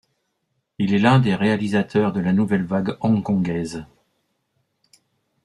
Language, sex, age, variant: French, male, 50-59, Français de métropole